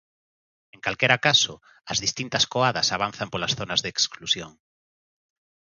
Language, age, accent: Galician, 40-49, Oriental (común en zona oriental)